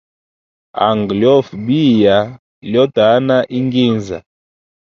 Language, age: Hemba, 19-29